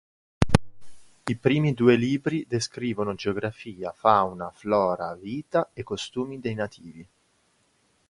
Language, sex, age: Italian, male, 19-29